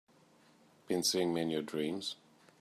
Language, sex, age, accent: English, male, 40-49, England English